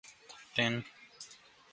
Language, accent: English, India and South Asia (India, Pakistan, Sri Lanka)